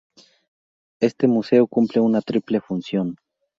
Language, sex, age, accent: Spanish, male, 19-29, México